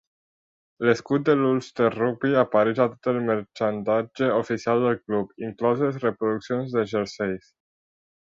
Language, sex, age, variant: Catalan, male, under 19, Nord-Occidental